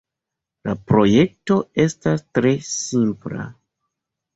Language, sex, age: Esperanto, male, 30-39